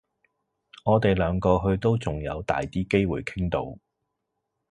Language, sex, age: Cantonese, male, 30-39